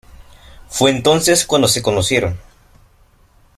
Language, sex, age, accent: Spanish, male, under 19, México